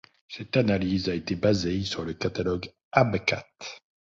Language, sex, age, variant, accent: French, male, 40-49, Français d'Europe, Français de Suisse